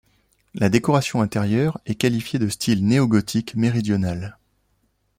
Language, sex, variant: French, male, Français de métropole